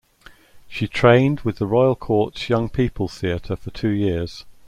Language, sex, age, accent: English, male, 60-69, England English